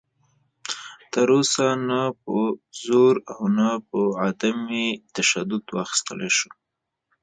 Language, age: Pashto, 19-29